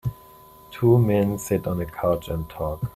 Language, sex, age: English, male, 30-39